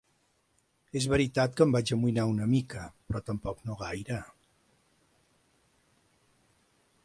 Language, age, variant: Catalan, 60-69, Central